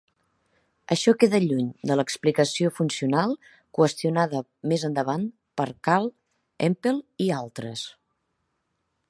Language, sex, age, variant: Catalan, female, 40-49, Central